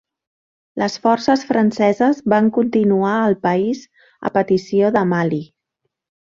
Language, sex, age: Catalan, female, 40-49